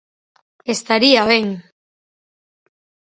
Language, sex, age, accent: Galician, female, 40-49, Normativo (estándar)